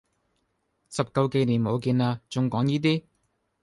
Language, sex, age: Cantonese, male, 19-29